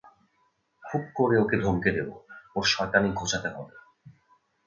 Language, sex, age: Bengali, male, 19-29